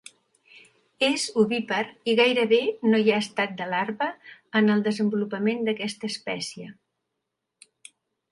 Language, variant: Catalan, Central